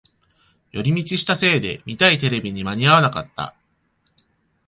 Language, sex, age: Japanese, male, 19-29